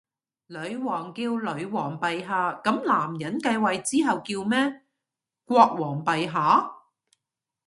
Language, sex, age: Cantonese, female, 40-49